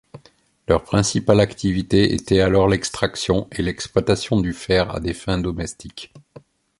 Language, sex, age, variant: French, male, 50-59, Français de métropole